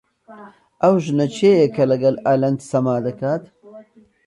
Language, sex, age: Central Kurdish, male, 30-39